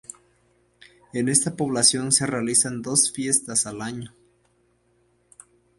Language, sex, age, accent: Spanish, male, 19-29, México